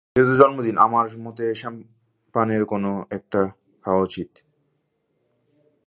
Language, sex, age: Bengali, male, 19-29